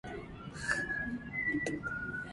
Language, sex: English, female